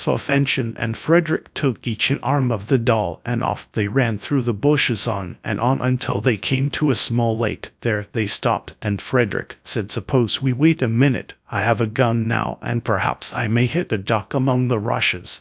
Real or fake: fake